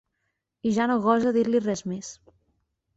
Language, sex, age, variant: Catalan, female, 19-29, Central